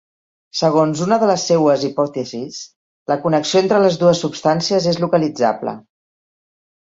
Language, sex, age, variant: Catalan, female, 40-49, Central